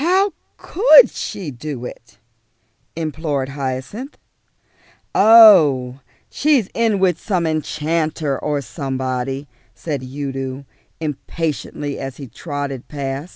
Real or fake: real